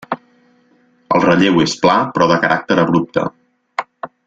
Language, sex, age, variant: Catalan, male, 40-49, Central